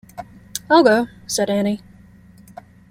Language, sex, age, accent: English, female, 19-29, United States English